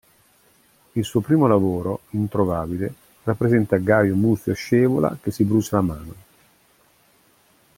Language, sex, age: Italian, male, 50-59